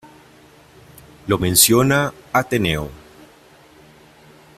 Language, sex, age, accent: Spanish, male, 19-29, Andino-Pacífico: Colombia, Perú, Ecuador, oeste de Bolivia y Venezuela andina